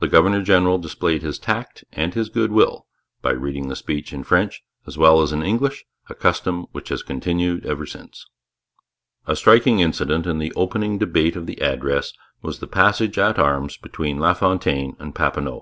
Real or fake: real